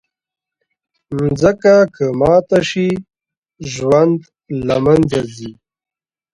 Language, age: Pashto, 19-29